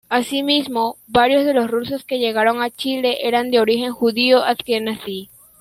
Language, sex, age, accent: Spanish, female, under 19, Andino-Pacífico: Colombia, Perú, Ecuador, oeste de Bolivia y Venezuela andina